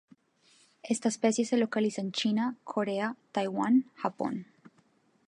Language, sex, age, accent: Spanish, female, 19-29, Andino-Pacífico: Colombia, Perú, Ecuador, oeste de Bolivia y Venezuela andina